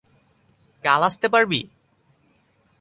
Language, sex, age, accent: Bengali, male, under 19, প্রমিত